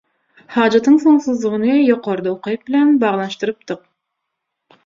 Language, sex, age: Turkmen, female, 19-29